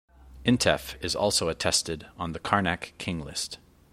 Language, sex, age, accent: English, male, 40-49, United States English